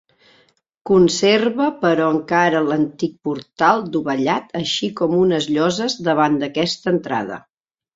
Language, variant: Catalan, Central